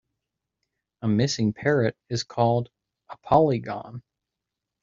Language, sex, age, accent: English, male, 19-29, United States English